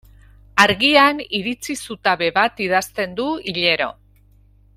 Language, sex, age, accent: Basque, female, 50-59, Mendebalekoa (Araba, Bizkaia, Gipuzkoako mendebaleko herri batzuk)